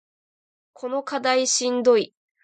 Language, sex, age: Japanese, female, 19-29